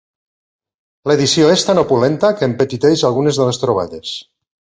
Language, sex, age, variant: Catalan, male, 50-59, Nord-Occidental